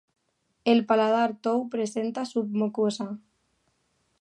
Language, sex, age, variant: Catalan, female, under 19, Alacantí